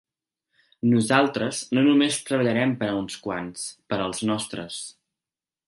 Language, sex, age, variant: Catalan, male, 19-29, Central